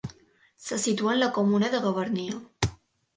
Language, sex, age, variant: Catalan, female, under 19, Balear